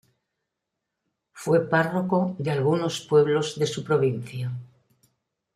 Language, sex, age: Spanish, female, 70-79